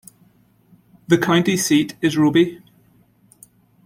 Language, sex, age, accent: English, male, 19-29, Irish English